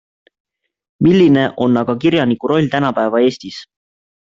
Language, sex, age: Estonian, male, 19-29